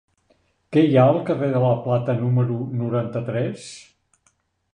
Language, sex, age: Catalan, male, 70-79